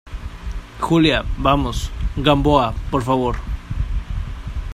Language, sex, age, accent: Spanish, male, 19-29, México